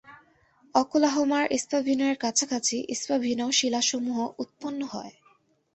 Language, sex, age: Bengali, female, 19-29